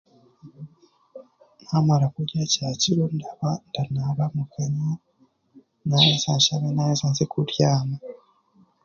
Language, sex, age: Chiga, male, 30-39